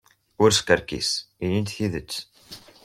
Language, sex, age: Kabyle, male, under 19